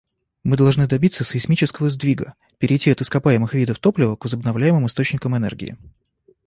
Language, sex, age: Russian, male, 30-39